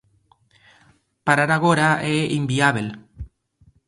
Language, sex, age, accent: Galician, male, 19-29, Normativo (estándar)